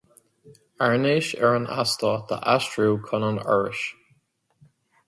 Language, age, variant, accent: Irish, 19-29, Gaeilge na Mumhan, Cainteoir líofa, ní ó dhúchas